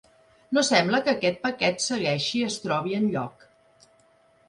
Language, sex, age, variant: Catalan, female, 50-59, Central